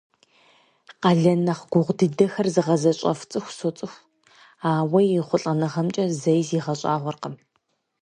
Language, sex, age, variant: Kabardian, female, 19-29, Адыгэбзэ (Къэбэрдей, Кирил, псоми зэдай)